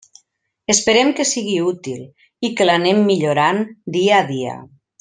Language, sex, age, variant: Catalan, female, 50-59, Central